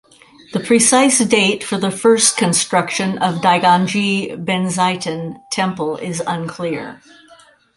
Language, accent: English, United States English